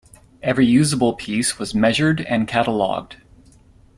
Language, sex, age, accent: English, male, 30-39, Canadian English